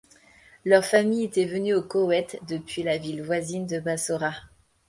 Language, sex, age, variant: French, female, 30-39, Français de métropole